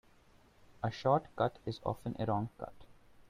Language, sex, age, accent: English, male, 19-29, India and South Asia (India, Pakistan, Sri Lanka)